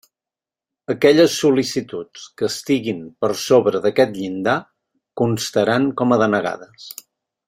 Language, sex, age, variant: Catalan, male, 50-59, Central